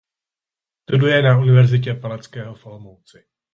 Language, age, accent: Czech, 40-49, pražský